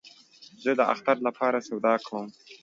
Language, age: Pashto, 19-29